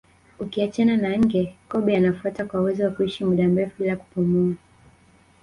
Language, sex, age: Swahili, female, 19-29